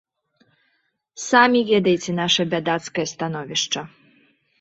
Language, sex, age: Belarusian, female, 30-39